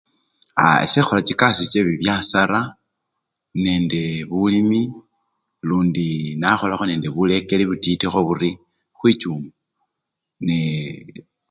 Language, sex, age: Luyia, male, 60-69